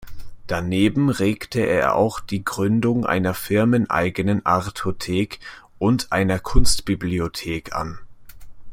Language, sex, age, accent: German, male, 19-29, Deutschland Deutsch